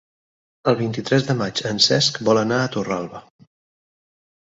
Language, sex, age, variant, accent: Catalan, male, 30-39, Central, Barcelona